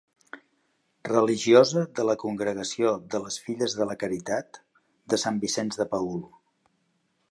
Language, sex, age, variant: Catalan, male, 50-59, Central